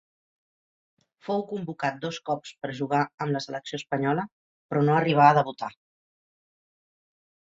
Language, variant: Catalan, Central